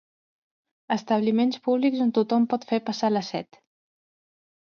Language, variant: Catalan, Central